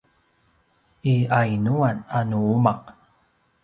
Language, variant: Paiwan, pinayuanan a kinaikacedasan (東排灣語)